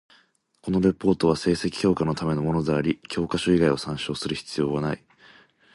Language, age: Japanese, 19-29